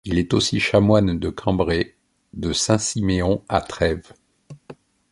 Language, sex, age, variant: French, male, 50-59, Français de métropole